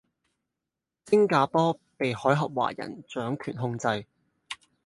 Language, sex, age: Cantonese, male, 19-29